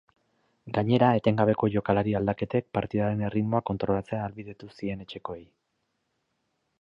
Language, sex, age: Basque, male, 30-39